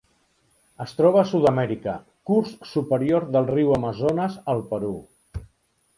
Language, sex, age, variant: Catalan, male, 50-59, Central